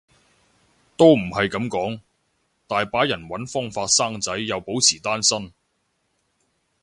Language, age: Cantonese, 40-49